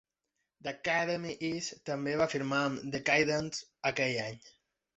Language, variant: Catalan, Central